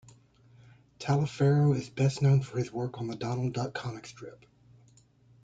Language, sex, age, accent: English, male, 40-49, United States English